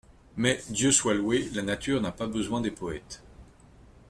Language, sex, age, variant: French, male, 40-49, Français de métropole